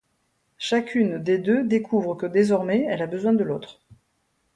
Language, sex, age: French, female, 50-59